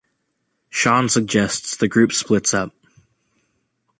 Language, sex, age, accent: English, male, 19-29, United States English